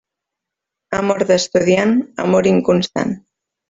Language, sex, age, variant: Catalan, female, 19-29, Central